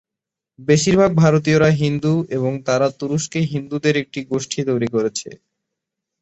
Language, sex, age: Bengali, male, 19-29